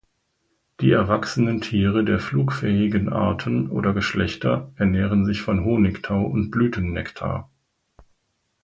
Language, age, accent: German, 50-59, Deutschland Deutsch